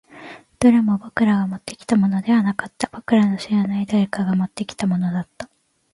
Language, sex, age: Japanese, female, 19-29